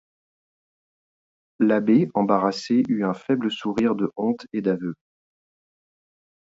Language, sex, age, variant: French, male, 40-49, Français de métropole